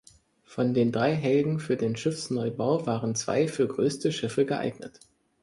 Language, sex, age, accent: German, male, 19-29, Deutschland Deutsch